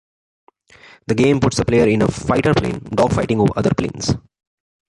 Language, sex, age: English, male, 30-39